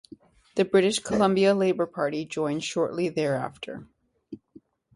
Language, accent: English, United States English